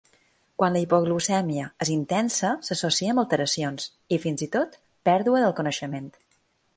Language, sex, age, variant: Catalan, female, 40-49, Balear